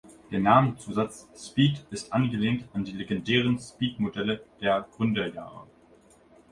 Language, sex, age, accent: German, male, under 19, Deutschland Deutsch